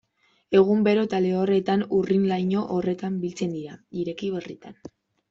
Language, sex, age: Basque, female, 19-29